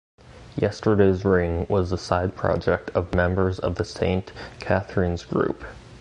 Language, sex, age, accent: English, male, 19-29, United States English